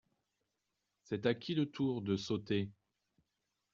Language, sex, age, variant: French, male, 30-39, Français de métropole